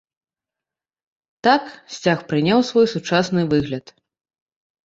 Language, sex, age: Belarusian, female, 30-39